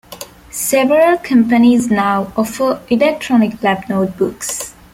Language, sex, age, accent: English, female, 19-29, India and South Asia (India, Pakistan, Sri Lanka)